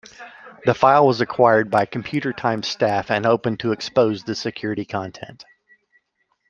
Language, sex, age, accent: English, male, 50-59, United States English